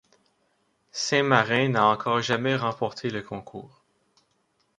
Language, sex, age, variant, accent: French, male, 30-39, Français d'Amérique du Nord, Français du Canada